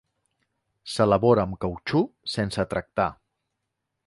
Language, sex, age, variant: Catalan, male, 40-49, Central